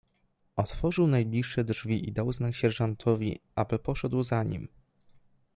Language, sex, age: Polish, male, 19-29